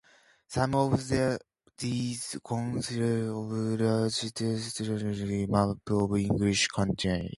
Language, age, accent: English, 19-29, United States English